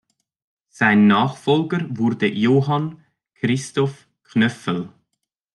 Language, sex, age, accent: German, male, 30-39, Schweizerdeutsch